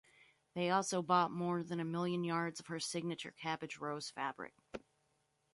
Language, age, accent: English, 19-29, United States English